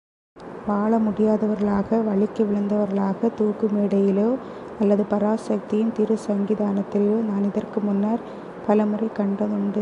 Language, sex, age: Tamil, female, 40-49